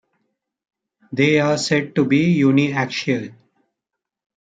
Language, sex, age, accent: English, male, 40-49, India and South Asia (India, Pakistan, Sri Lanka)